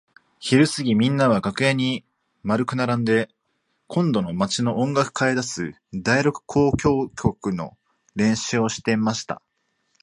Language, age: Japanese, 19-29